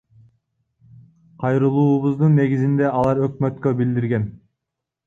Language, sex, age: Kyrgyz, male, under 19